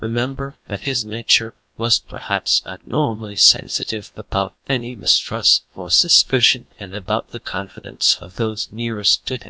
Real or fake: fake